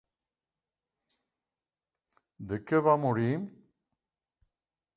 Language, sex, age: Catalan, male, 70-79